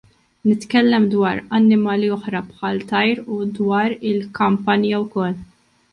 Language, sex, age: Maltese, female, 19-29